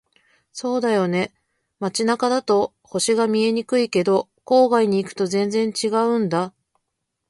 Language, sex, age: Japanese, female, 40-49